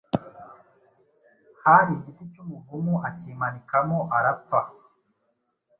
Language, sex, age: Kinyarwanda, male, 19-29